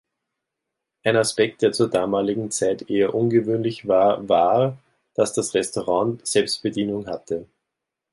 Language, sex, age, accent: German, male, 30-39, Österreichisches Deutsch